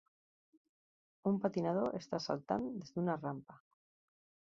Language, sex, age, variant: Catalan, female, 50-59, Central